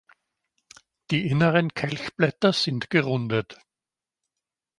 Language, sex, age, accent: German, male, 50-59, Österreichisches Deutsch